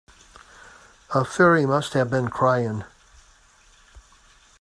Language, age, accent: English, 40-49, United States English